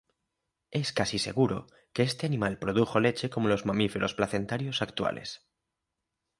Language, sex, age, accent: Spanish, male, 19-29, España: Norte peninsular (Asturias, Castilla y León, Cantabria, País Vasco, Navarra, Aragón, La Rioja, Guadalajara, Cuenca)